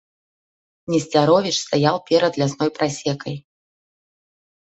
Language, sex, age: Belarusian, female, 30-39